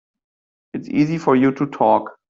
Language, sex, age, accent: English, male, 30-39, United States English